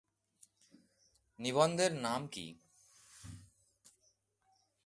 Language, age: Bengali, 40-49